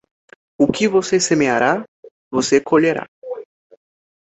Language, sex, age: Portuguese, male, 19-29